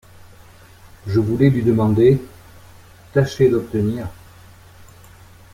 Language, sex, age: French, male, 50-59